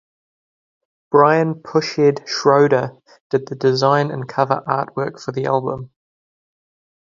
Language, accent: English, New Zealand English